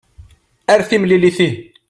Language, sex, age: Kabyle, male, 30-39